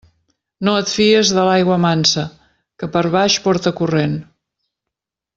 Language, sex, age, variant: Catalan, female, 50-59, Central